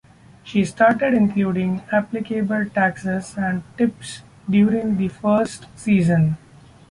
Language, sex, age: English, male, 30-39